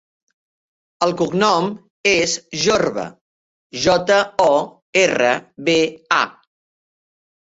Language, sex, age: Catalan, female, 60-69